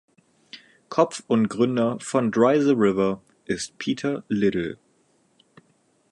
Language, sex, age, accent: German, male, 19-29, Deutschland Deutsch